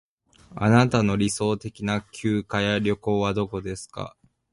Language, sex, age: English, female, 19-29